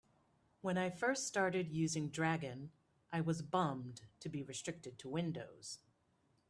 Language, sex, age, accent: English, female, 40-49, United States English